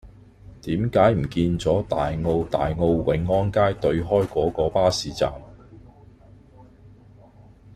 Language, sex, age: Cantonese, male, 40-49